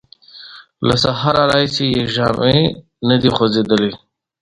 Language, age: Pashto, 30-39